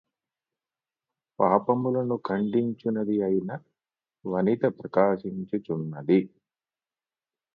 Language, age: Telugu, 50-59